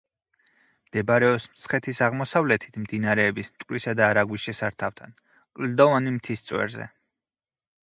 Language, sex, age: Georgian, male, 30-39